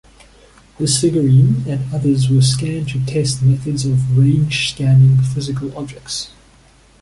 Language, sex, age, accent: English, male, 30-39, Southern African (South Africa, Zimbabwe, Namibia)